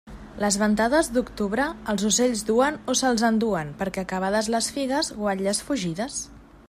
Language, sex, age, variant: Catalan, female, 30-39, Central